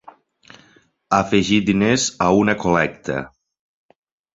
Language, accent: Catalan, Lleidatà